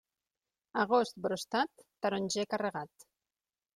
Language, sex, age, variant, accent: Catalan, female, 40-49, Nord-Occidental, Tortosí